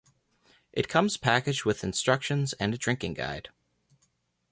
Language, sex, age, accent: English, male, 19-29, United States English